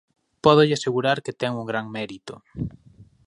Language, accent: Galician, Oriental (común en zona oriental)